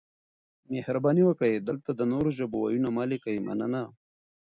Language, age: Pashto, 30-39